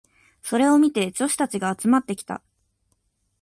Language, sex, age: Japanese, female, 19-29